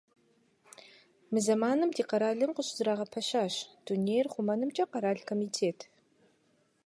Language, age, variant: Kabardian, 30-39, Адыгэбзэ (Къэбэрдей, Кирил, псоми зэдай)